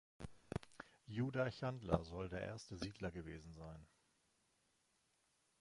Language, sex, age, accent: German, male, 40-49, Deutschland Deutsch